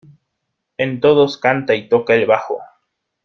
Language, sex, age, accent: Spanish, male, 19-29, Andino-Pacífico: Colombia, Perú, Ecuador, oeste de Bolivia y Venezuela andina